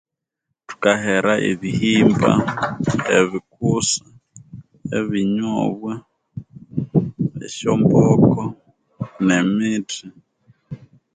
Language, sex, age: Konzo, male, 30-39